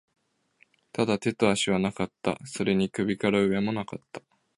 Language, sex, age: Japanese, male, 19-29